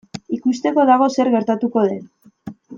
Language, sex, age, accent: Basque, female, 19-29, Mendebalekoa (Araba, Bizkaia, Gipuzkoako mendebaleko herri batzuk)